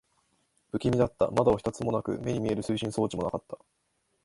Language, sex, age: Japanese, male, 19-29